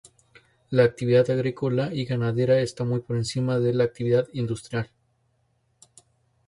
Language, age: Spanish, 19-29